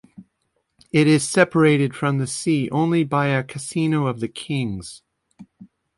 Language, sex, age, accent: English, male, 50-59, United States English